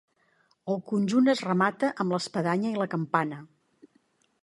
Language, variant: Catalan, Central